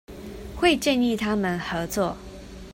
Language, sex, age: Chinese, female, 30-39